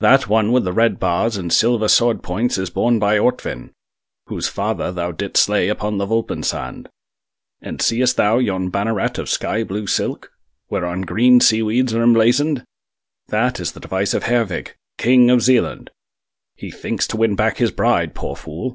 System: none